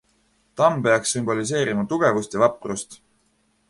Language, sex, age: Estonian, male, 19-29